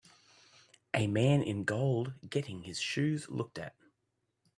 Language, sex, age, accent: English, male, 30-39, Australian English